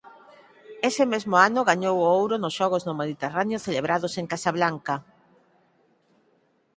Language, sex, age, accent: Galician, female, 50-59, Normativo (estándar)